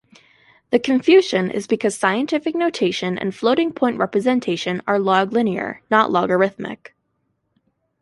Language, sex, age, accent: English, female, 19-29, United States English